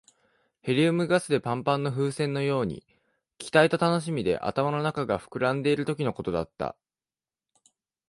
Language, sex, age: Japanese, male, 19-29